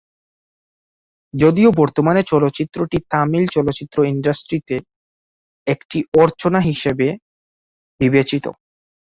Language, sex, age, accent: Bengali, male, 19-29, fluent